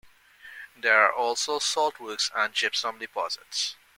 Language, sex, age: English, male, 40-49